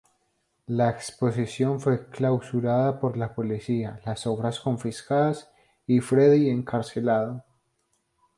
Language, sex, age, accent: Spanish, male, 19-29, Andino-Pacífico: Colombia, Perú, Ecuador, oeste de Bolivia y Venezuela andina